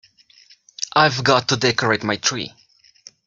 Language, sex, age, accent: English, male, 30-39, United States English